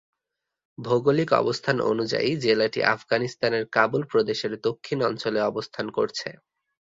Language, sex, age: Bengali, male, 19-29